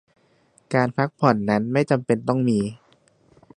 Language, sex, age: Thai, male, 30-39